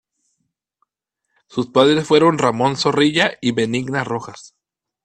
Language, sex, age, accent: Spanish, male, 30-39, México